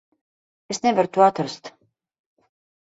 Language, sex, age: Latvian, female, 50-59